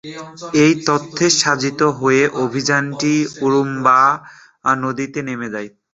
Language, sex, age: Bengali, male, 19-29